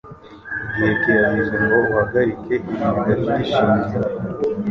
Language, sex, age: Kinyarwanda, male, 19-29